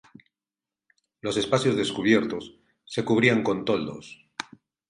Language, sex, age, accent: Spanish, male, 50-59, Caribe: Cuba, Venezuela, Puerto Rico, República Dominicana, Panamá, Colombia caribeña, México caribeño, Costa del golfo de México